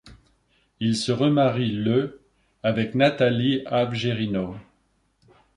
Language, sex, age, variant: French, male, 60-69, Français de métropole